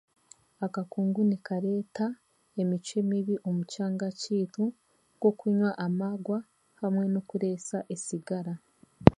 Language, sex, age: Chiga, female, 19-29